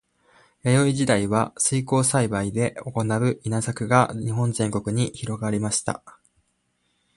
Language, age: Japanese, 19-29